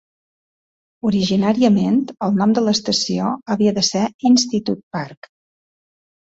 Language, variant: Catalan, Balear